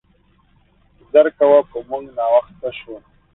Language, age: Pashto, 30-39